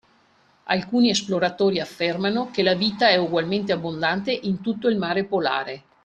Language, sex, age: Italian, female, 50-59